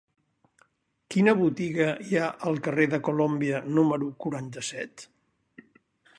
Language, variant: Catalan, Central